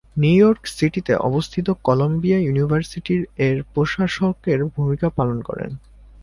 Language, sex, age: Bengali, male, 19-29